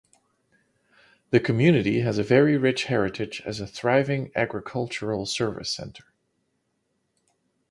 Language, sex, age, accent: English, male, 40-49, United States English